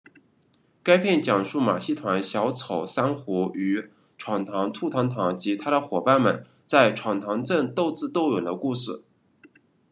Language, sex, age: Chinese, male, 30-39